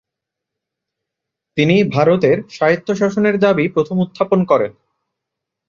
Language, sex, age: Bengali, male, 19-29